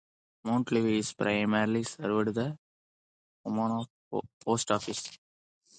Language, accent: English, India and South Asia (India, Pakistan, Sri Lanka)